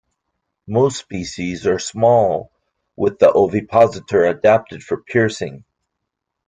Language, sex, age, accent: English, male, 40-49, United States English